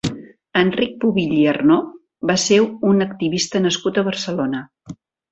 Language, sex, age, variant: Catalan, female, 60-69, Central